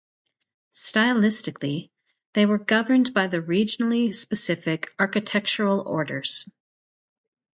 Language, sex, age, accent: English, female, 40-49, United States English